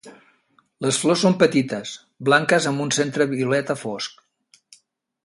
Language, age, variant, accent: Catalan, 60-69, Central, central